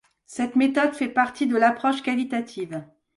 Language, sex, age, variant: French, female, 40-49, Français de métropole